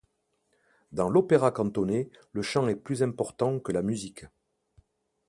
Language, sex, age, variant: French, male, 50-59, Français de métropole